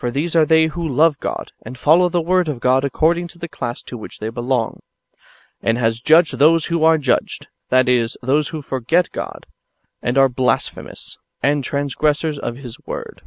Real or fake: real